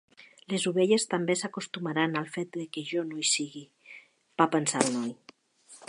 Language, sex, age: Catalan, female, 50-59